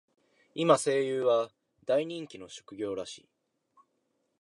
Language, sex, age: Japanese, male, under 19